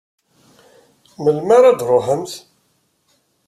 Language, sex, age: Kabyle, male, 50-59